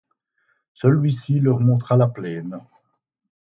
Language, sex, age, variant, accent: French, male, 60-69, Français d'Europe, Français de Belgique